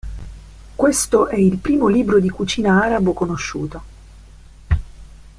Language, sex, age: Italian, female, 40-49